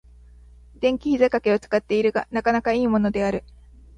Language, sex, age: Japanese, female, 19-29